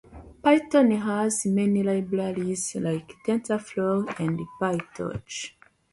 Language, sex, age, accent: English, female, 30-39, United States English